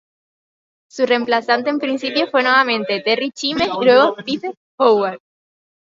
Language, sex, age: Spanish, female, 19-29